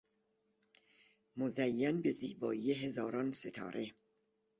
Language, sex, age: Persian, female, 60-69